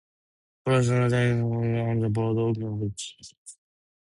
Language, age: English, 19-29